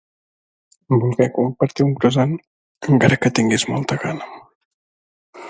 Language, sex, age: Catalan, male, 30-39